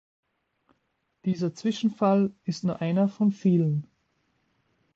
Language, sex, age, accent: German, male, 19-29, Österreichisches Deutsch